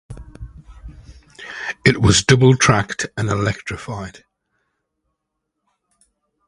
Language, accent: English, England English